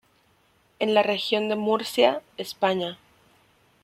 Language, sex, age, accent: Spanish, female, 19-29, México